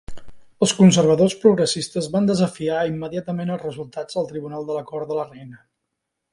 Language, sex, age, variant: Catalan, male, 50-59, Central